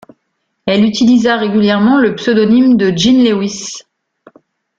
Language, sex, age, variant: French, female, 40-49, Français de métropole